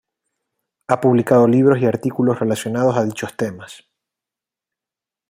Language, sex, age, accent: Spanish, male, 40-49, España: Islas Canarias